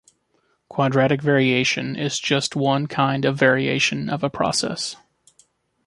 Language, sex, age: English, male, 30-39